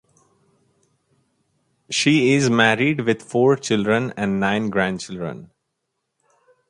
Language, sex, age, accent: English, male, 19-29, India and South Asia (India, Pakistan, Sri Lanka)